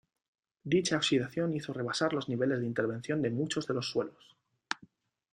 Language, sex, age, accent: Spanish, male, 19-29, España: Centro-Sur peninsular (Madrid, Toledo, Castilla-La Mancha)